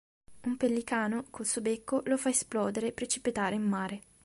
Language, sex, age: Italian, female, 19-29